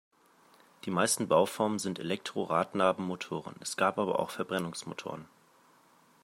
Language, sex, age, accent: German, male, 19-29, Deutschland Deutsch